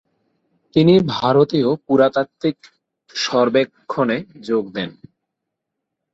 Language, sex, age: Bengali, male, 19-29